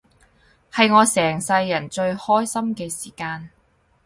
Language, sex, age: Cantonese, female, 19-29